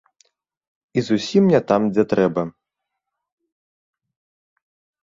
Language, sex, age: Belarusian, male, 19-29